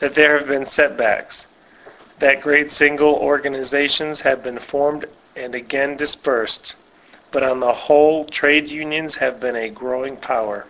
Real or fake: real